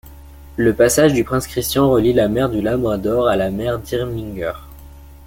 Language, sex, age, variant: French, male, under 19, Français de métropole